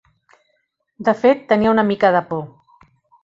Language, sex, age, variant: Catalan, female, 50-59, Central